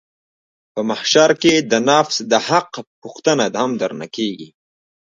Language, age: Pashto, 19-29